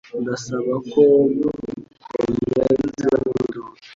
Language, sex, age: Kinyarwanda, male, under 19